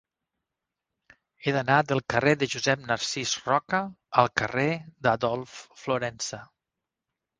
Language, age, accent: Catalan, 50-59, Tortosí